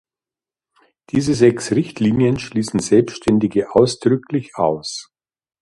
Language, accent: German, Deutschland Deutsch